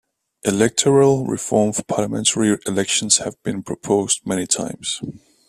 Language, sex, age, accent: English, male, 30-39, United States English